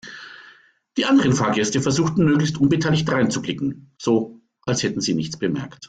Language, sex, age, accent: German, male, 50-59, Deutschland Deutsch